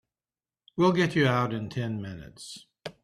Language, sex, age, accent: English, male, 60-69, United States English